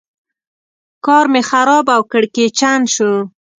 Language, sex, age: Pashto, female, 19-29